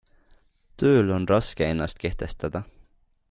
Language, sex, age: Estonian, male, 19-29